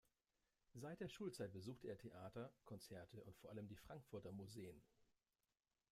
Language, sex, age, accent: German, male, 30-39, Deutschland Deutsch